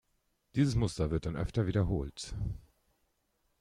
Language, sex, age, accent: German, male, 30-39, Deutschland Deutsch